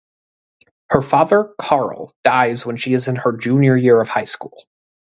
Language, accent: English, United States English; Midwestern